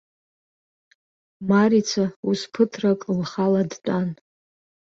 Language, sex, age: Abkhazian, female, 19-29